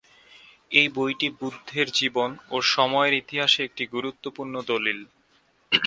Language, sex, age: Bengali, male, 19-29